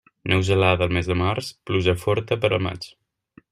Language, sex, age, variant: Catalan, male, 19-29, Central